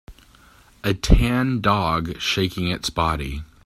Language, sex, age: English, male, 40-49